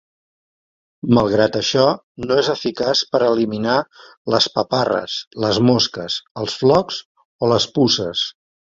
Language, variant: Catalan, Central